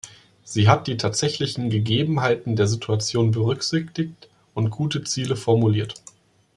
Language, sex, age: German, male, 30-39